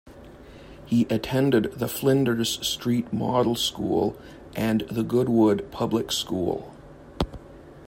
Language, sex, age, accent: English, male, 40-49, Canadian English